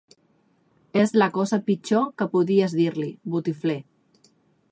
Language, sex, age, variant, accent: Catalan, female, 30-39, Central, central